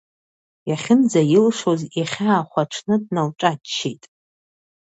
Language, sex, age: Abkhazian, female, 30-39